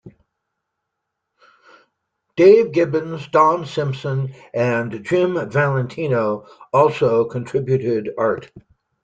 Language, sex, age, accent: English, male, 60-69, United States English